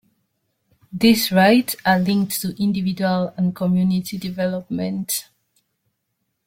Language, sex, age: English, female, 19-29